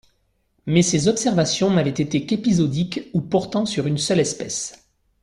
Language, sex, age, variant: French, male, 40-49, Français de métropole